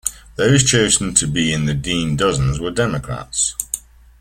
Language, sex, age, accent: English, male, 50-59, England English